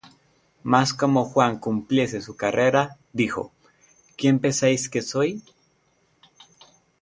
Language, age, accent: Spanish, 19-29, Andino-Pacífico: Colombia, Perú, Ecuador, oeste de Bolivia y Venezuela andina